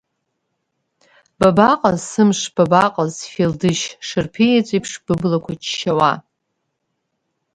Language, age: Abkhazian, 30-39